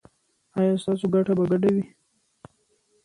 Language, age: Pashto, 19-29